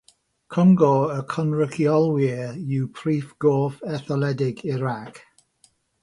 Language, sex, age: Welsh, male, 60-69